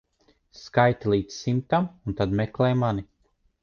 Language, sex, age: Latvian, male, 30-39